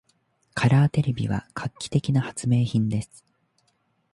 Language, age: Japanese, 19-29